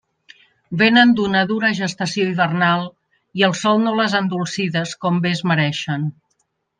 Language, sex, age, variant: Catalan, female, 50-59, Central